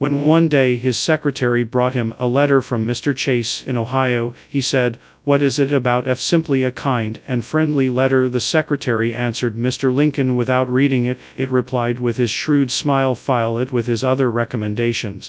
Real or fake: fake